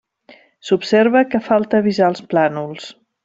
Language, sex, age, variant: Catalan, female, 50-59, Central